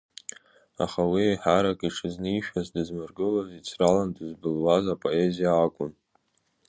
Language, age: Abkhazian, under 19